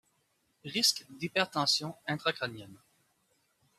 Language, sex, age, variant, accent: French, male, 30-39, Français d'Amérique du Nord, Français du Canada